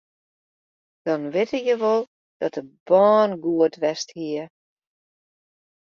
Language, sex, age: Western Frisian, female, 50-59